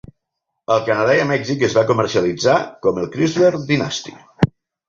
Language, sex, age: Catalan, male, 50-59